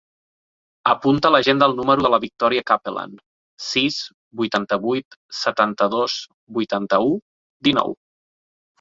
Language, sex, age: Catalan, male, 30-39